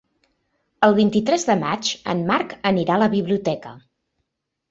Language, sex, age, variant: Catalan, female, 40-49, Central